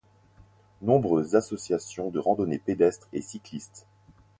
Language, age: French, 30-39